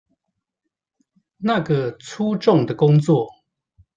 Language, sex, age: Chinese, male, 40-49